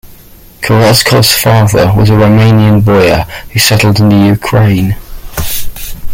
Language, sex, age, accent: English, male, 40-49, England English